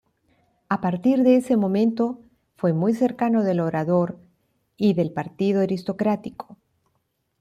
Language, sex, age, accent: Spanish, female, 60-69, Andino-Pacífico: Colombia, Perú, Ecuador, oeste de Bolivia y Venezuela andina